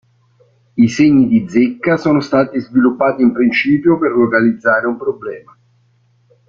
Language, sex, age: Italian, male, 50-59